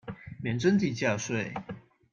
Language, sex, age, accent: Chinese, male, 19-29, 出生地：高雄市